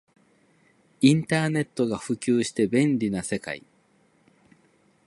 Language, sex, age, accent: Japanese, male, 30-39, 関西弁